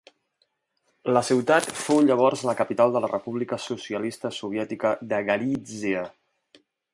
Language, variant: Catalan, Central